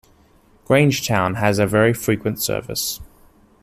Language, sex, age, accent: English, male, 19-29, Australian English